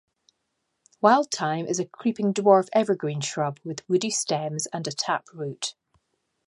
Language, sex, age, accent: English, female, 50-59, Scottish English